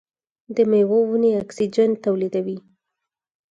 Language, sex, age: Pashto, female, 19-29